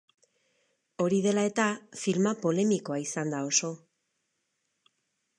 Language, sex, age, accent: Basque, female, 50-59, Erdialdekoa edo Nafarra (Gipuzkoa, Nafarroa)